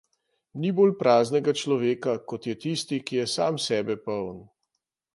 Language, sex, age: Slovenian, male, 60-69